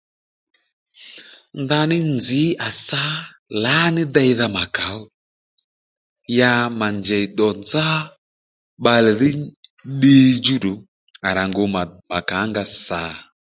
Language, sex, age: Lendu, male, 30-39